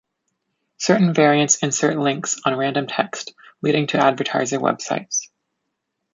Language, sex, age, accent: English, female, 19-29, United States English